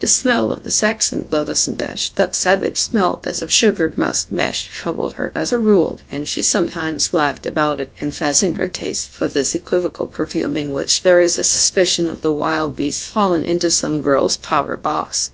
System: TTS, GlowTTS